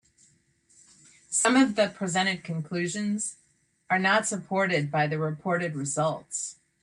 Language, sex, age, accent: English, female, 60-69, United States English